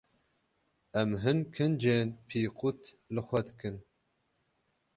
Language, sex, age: Kurdish, male, 30-39